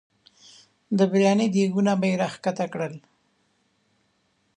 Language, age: Pashto, 40-49